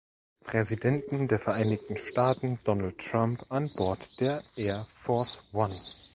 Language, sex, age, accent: German, male, 30-39, Deutschland Deutsch